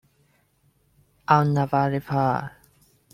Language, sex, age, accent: English, male, 19-29, Hong Kong English